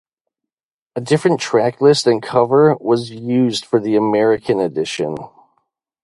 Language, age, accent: English, 19-29, United States English; midwest